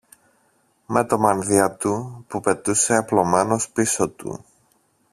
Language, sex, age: Greek, male, 30-39